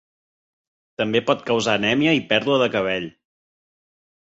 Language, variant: Catalan, Central